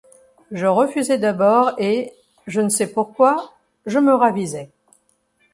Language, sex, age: French, female, 50-59